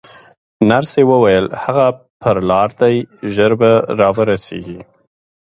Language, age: Pashto, 30-39